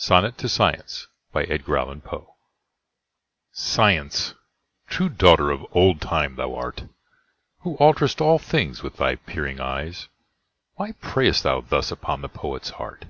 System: none